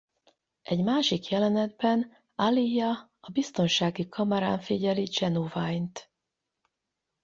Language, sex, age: Hungarian, female, 50-59